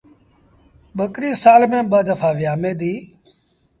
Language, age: Sindhi Bhil, 40-49